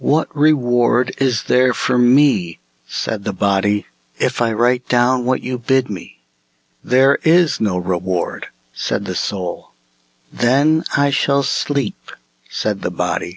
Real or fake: real